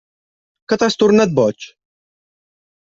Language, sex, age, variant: Catalan, male, 19-29, Central